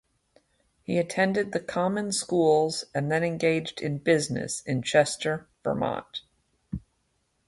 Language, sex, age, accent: English, female, 50-59, United States English